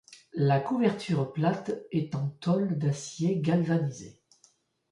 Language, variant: French, Français de métropole